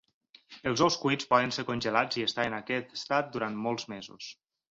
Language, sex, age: Catalan, male, 30-39